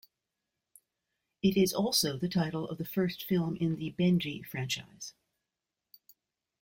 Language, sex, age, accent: English, female, 60-69, United States English